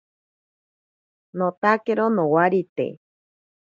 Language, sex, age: Ashéninka Perené, female, 30-39